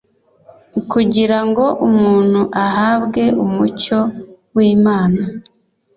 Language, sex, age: Kinyarwanda, female, 40-49